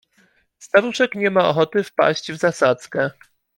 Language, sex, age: Polish, male, 30-39